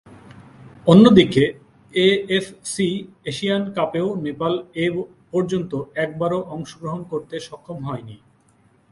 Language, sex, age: Bengali, male, 19-29